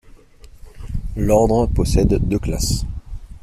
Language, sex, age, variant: French, male, 30-39, Français de métropole